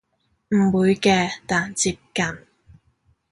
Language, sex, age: Cantonese, female, 19-29